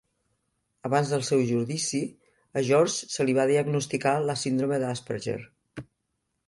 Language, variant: Catalan, Central